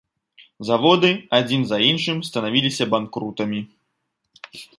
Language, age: Belarusian, 19-29